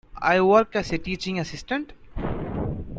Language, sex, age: English, male, 19-29